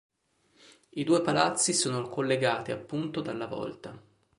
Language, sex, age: Italian, male, 40-49